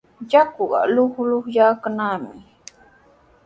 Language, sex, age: Sihuas Ancash Quechua, female, 19-29